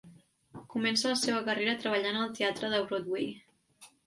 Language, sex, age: Catalan, female, 19-29